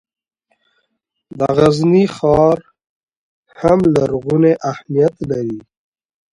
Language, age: Pashto, 19-29